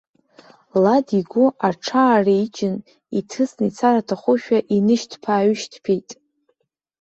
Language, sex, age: Abkhazian, female, under 19